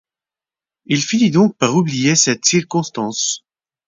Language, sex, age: French, male, 19-29